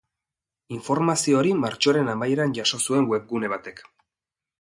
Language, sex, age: Basque, male, 19-29